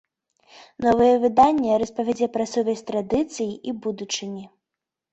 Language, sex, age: Belarusian, female, 19-29